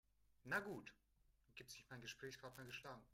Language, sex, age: German, male, 19-29